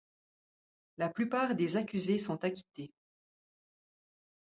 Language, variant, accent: French, Français d'Europe, Français de Suisse